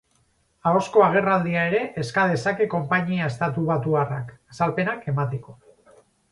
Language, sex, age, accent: Basque, male, 50-59, Mendebalekoa (Araba, Bizkaia, Gipuzkoako mendebaleko herri batzuk)